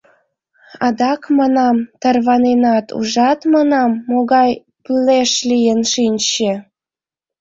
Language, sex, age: Mari, female, 19-29